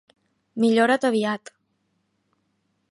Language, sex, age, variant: Catalan, female, 19-29, Balear